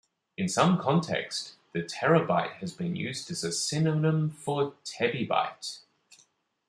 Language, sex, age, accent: English, male, 30-39, Australian English